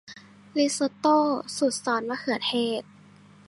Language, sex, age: Thai, female, under 19